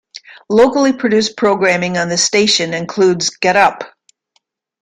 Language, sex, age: English, female, 70-79